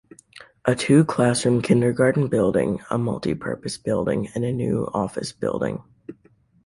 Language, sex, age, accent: English, male, under 19, United States English